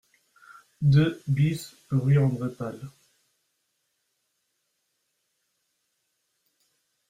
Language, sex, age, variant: French, male, 19-29, Français de métropole